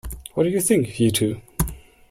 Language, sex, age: English, male, 19-29